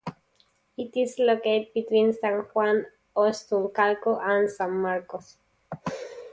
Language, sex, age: English, male, 19-29